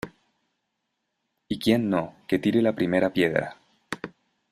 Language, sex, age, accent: Spanish, male, 19-29, Chileno: Chile, Cuyo